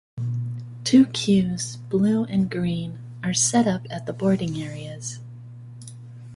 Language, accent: English, United States English